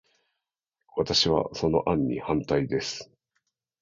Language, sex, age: Japanese, male, 40-49